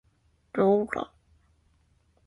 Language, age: Chinese, 19-29